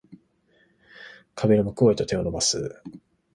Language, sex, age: Japanese, male, 19-29